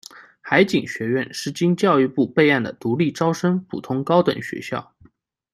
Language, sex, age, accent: Chinese, male, 19-29, 出生地：江苏省